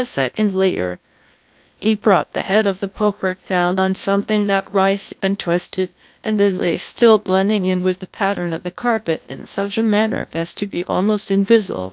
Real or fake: fake